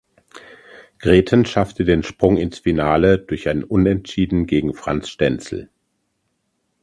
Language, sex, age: German, male, 50-59